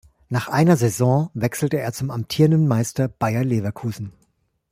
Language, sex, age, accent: German, male, 40-49, Deutschland Deutsch